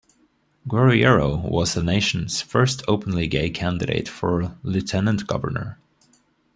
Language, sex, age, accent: English, male, 30-39, United States English